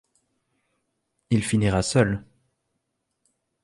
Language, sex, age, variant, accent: French, male, 30-39, Français d'Europe, Français de Belgique